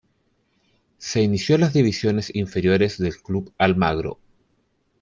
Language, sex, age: Spanish, male, 30-39